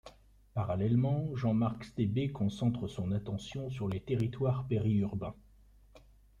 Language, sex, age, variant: French, male, 30-39, Français de métropole